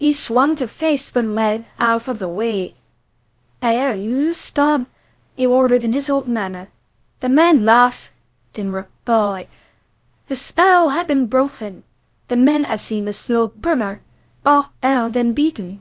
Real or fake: fake